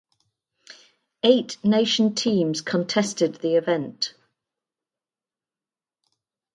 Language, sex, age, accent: English, female, 60-69, England English